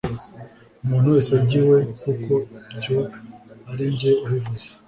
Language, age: Kinyarwanda, 19-29